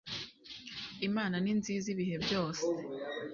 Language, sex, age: Kinyarwanda, female, 19-29